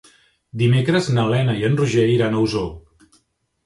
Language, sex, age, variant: Catalan, male, 40-49, Central